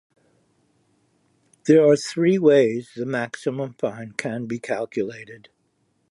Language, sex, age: English, male, 70-79